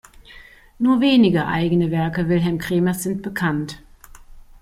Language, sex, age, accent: German, female, 50-59, Deutschland Deutsch